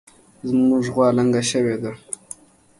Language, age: Pashto, 19-29